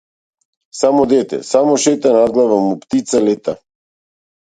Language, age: Macedonian, 40-49